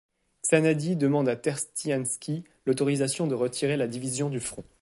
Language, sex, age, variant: French, male, 19-29, Français de métropole